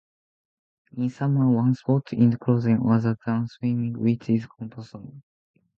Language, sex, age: English, male, 19-29